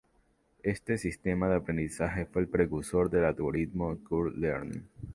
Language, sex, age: Spanish, male, under 19